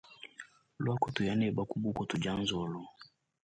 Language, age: Luba-Lulua, 19-29